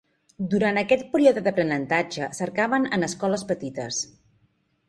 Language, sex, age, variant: Catalan, female, 40-49, Central